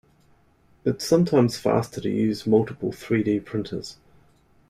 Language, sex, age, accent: English, male, 40-49, New Zealand English